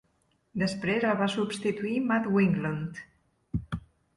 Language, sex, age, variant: Catalan, female, 40-49, Central